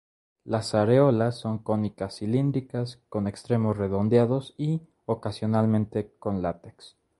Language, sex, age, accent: Spanish, male, 19-29, México